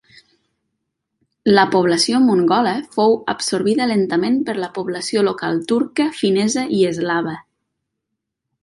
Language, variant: Catalan, Nord-Occidental